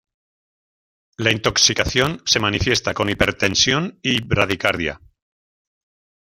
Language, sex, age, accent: Spanish, male, 50-59, España: Centro-Sur peninsular (Madrid, Toledo, Castilla-La Mancha)